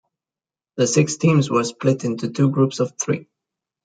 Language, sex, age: English, male, 19-29